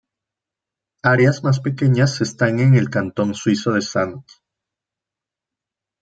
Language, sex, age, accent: Spanish, male, 30-39, México